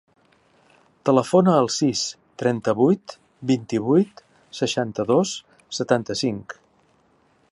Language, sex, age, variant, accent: Catalan, male, 60-69, Central, central